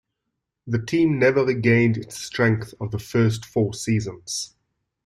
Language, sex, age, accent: English, male, 40-49, Southern African (South Africa, Zimbabwe, Namibia)